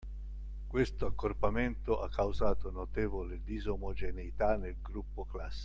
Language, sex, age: Italian, male, 60-69